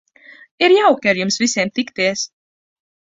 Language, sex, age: Latvian, female, 19-29